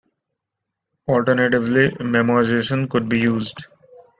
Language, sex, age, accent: English, male, 19-29, India and South Asia (India, Pakistan, Sri Lanka)